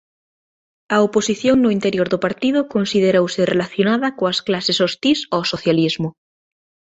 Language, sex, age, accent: Galician, female, 19-29, Normativo (estándar)